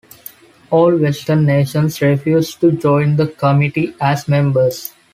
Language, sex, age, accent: English, male, 19-29, India and South Asia (India, Pakistan, Sri Lanka)